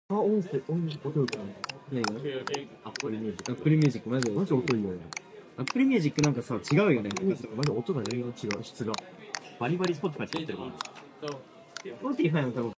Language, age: English, under 19